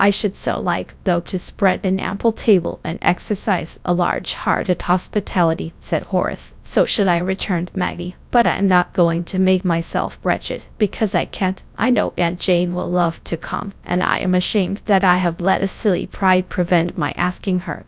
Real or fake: fake